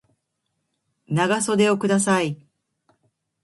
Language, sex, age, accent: Japanese, female, 50-59, 標準語; 東京